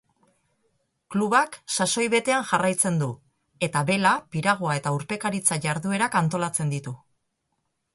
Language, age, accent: Basque, 50-59, Erdialdekoa edo Nafarra (Gipuzkoa, Nafarroa)